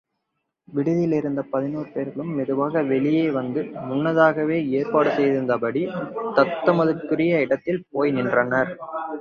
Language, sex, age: Tamil, male, 19-29